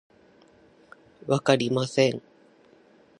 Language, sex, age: Japanese, female, 40-49